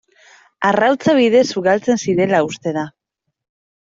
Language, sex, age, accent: Basque, female, 30-39, Mendebalekoa (Araba, Bizkaia, Gipuzkoako mendebaleko herri batzuk)